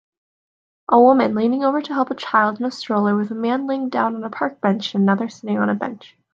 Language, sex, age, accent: English, female, 19-29, United States English